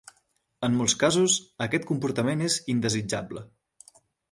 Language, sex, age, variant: Catalan, male, 30-39, Central